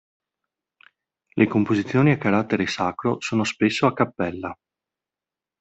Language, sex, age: Italian, male, 40-49